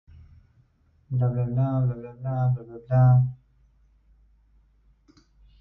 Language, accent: English, England English